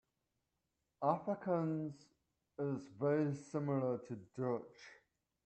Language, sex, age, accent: English, male, 30-39, United States English